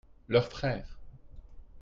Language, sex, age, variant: French, male, 30-39, Français de métropole